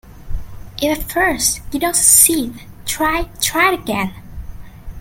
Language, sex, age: English, female, 19-29